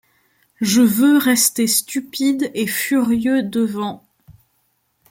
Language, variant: French, Français de métropole